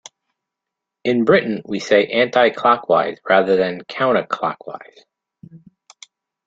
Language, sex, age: English, male, 50-59